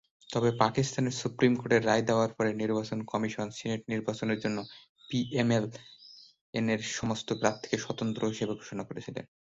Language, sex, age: Bengali, male, 19-29